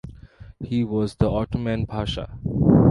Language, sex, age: English, male, 19-29